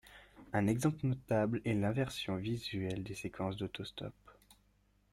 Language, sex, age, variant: French, male, under 19, Français de métropole